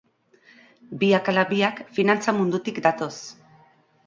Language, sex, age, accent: Basque, female, 40-49, Erdialdekoa edo Nafarra (Gipuzkoa, Nafarroa)